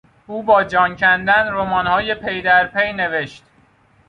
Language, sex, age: Persian, male, 19-29